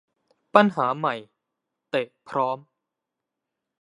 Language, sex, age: Thai, male, 19-29